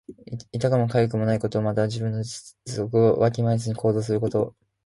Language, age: Japanese, 19-29